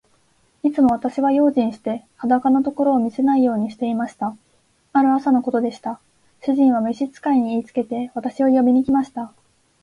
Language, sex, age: Japanese, female, 19-29